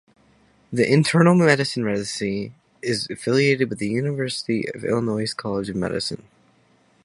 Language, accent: English, United States English